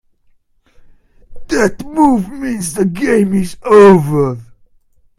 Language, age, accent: English, 19-29, United States English